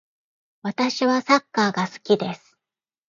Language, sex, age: Japanese, female, 50-59